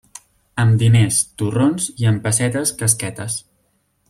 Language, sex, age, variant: Catalan, male, 19-29, Central